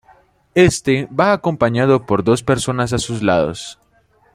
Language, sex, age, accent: Spanish, male, 19-29, Caribe: Cuba, Venezuela, Puerto Rico, República Dominicana, Panamá, Colombia caribeña, México caribeño, Costa del golfo de México